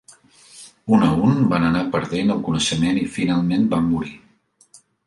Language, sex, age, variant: Catalan, male, 50-59, Central